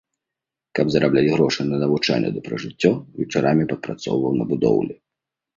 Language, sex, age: Belarusian, male, 19-29